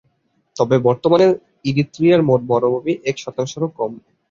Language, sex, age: Bengali, male, 19-29